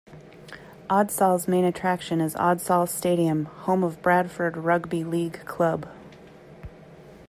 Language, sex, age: English, female, 30-39